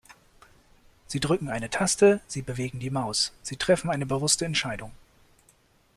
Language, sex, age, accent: German, male, 19-29, Deutschland Deutsch